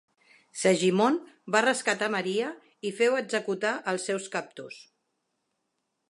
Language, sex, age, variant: Catalan, female, 50-59, Central